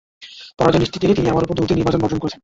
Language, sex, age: Bengali, male, 19-29